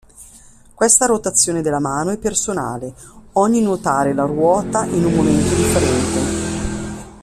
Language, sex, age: Italian, female, 50-59